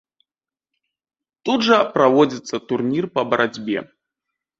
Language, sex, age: Belarusian, male, 30-39